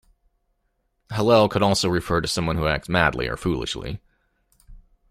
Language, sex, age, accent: English, male, 40-49, United States English